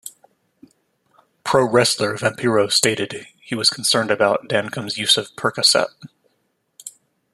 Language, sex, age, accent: English, male, 30-39, United States English